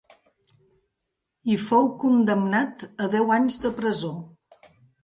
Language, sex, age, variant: Catalan, female, 60-69, Central